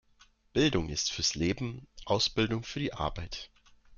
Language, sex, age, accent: German, male, 19-29, Deutschland Deutsch